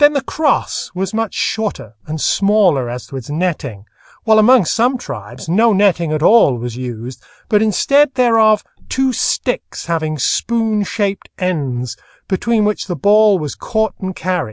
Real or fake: real